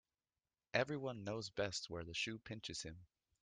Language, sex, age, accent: English, male, 19-29, Canadian English